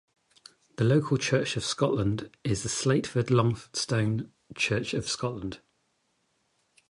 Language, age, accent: English, 50-59, England English